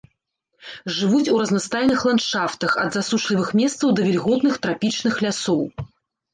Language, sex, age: Belarusian, female, 40-49